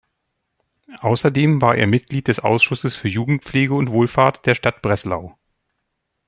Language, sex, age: German, male, 40-49